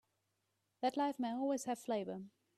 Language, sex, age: English, female, 30-39